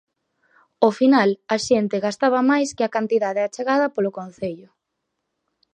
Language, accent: Galician, Oriental (común en zona oriental); Normativo (estándar)